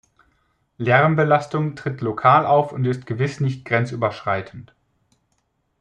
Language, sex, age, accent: German, male, 40-49, Deutschland Deutsch